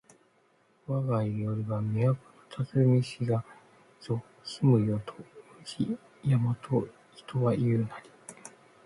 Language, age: Japanese, 50-59